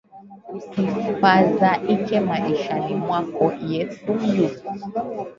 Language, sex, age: Swahili, female, 19-29